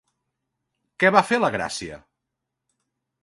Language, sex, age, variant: Catalan, male, 50-59, Central